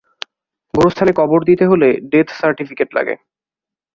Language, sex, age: Bengali, male, under 19